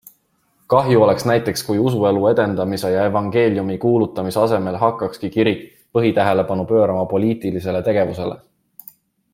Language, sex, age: Estonian, male, 19-29